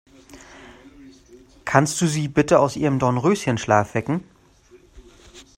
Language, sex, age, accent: German, male, 30-39, Deutschland Deutsch